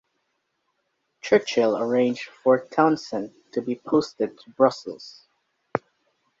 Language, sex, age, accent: English, male, under 19, England English